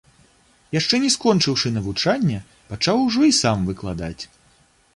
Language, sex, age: Belarusian, male, 30-39